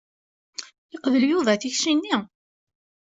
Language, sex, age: Kabyle, female, 19-29